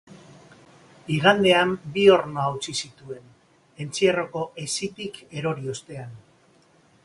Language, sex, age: Basque, male, 50-59